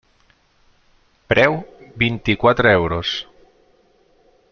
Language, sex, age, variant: Catalan, male, 40-49, Central